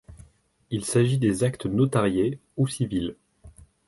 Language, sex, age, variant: French, male, 19-29, Français de métropole